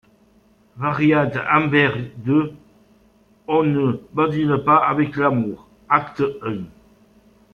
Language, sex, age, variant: French, male, 50-59, Français de métropole